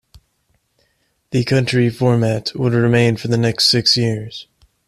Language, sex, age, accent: English, male, 19-29, England English